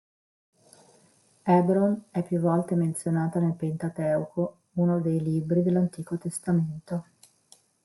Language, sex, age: Italian, female, 40-49